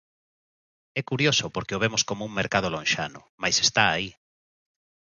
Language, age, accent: Galician, 40-49, Oriental (común en zona oriental)